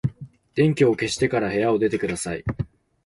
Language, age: Japanese, under 19